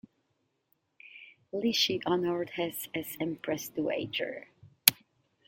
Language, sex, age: English, female, 40-49